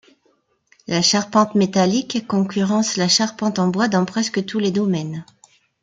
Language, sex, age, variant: French, female, 50-59, Français de métropole